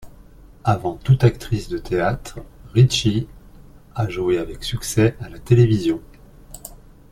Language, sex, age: French, male, 50-59